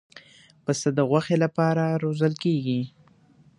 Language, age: Pashto, 19-29